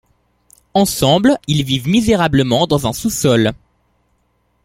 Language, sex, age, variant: French, male, under 19, Français de métropole